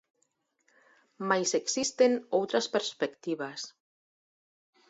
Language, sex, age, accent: Galician, female, 50-59, Normativo (estándar)